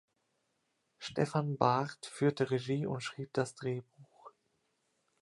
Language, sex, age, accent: German, male, 19-29, Deutschland Deutsch